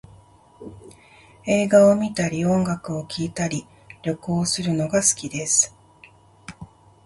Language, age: Japanese, 40-49